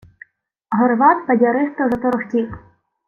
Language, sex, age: Ukrainian, female, 19-29